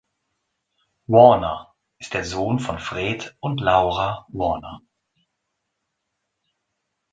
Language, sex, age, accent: German, male, 40-49, Deutschland Deutsch